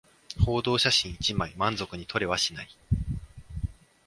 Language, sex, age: Japanese, male, 19-29